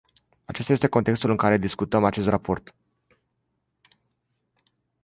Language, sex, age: Romanian, male, 19-29